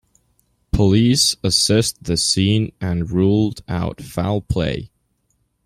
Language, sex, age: English, male, 19-29